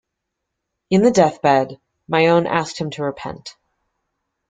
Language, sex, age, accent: English, female, 19-29, United States English